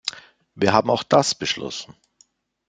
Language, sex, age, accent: German, male, 50-59, Österreichisches Deutsch